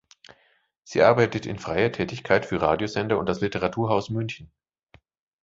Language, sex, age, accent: German, male, 30-39, Deutschland Deutsch